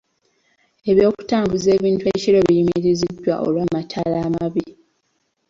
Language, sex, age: Ganda, female, 19-29